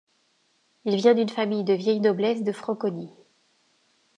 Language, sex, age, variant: French, female, 50-59, Français de métropole